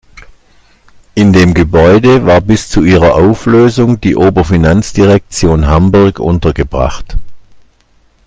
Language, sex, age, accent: German, male, 60-69, Deutschland Deutsch